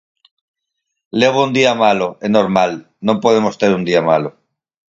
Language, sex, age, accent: Galician, male, 40-49, Normativo (estándar)